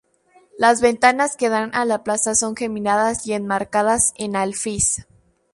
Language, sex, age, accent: Spanish, female, under 19, México